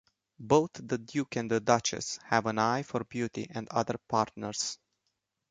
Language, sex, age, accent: English, male, 19-29, United States English